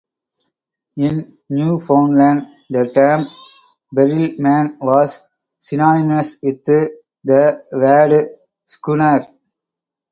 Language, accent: English, India and South Asia (India, Pakistan, Sri Lanka)